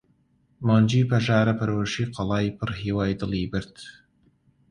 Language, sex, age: Central Kurdish, male, 19-29